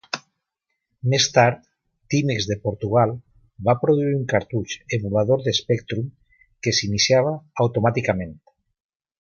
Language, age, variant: Catalan, 50-59, Valencià meridional